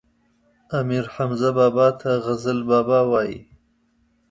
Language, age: Pashto, 30-39